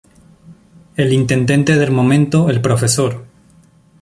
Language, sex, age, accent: Spanish, male, 19-29, Andino-Pacífico: Colombia, Perú, Ecuador, oeste de Bolivia y Venezuela andina